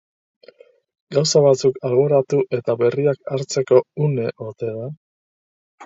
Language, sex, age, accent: Basque, male, 50-59, Erdialdekoa edo Nafarra (Gipuzkoa, Nafarroa)